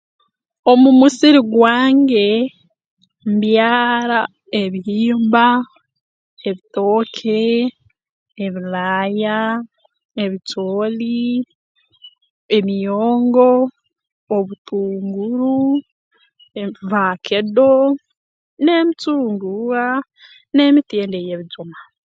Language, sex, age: Tooro, female, 19-29